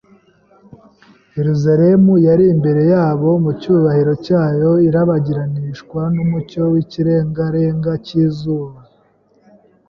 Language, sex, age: Kinyarwanda, male, 19-29